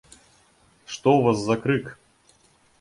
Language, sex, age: Belarusian, male, 30-39